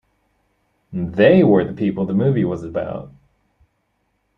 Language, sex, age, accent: English, male, 30-39, United States English